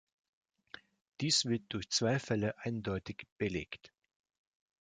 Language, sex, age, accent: German, male, 30-39, Russisch Deutsch